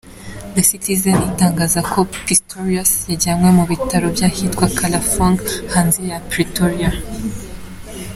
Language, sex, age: Kinyarwanda, female, under 19